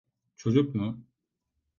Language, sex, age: Turkish, male, 19-29